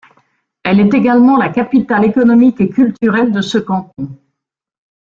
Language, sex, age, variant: French, female, 60-69, Français de métropole